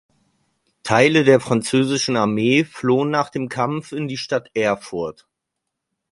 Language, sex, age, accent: German, male, 30-39, Deutschland Deutsch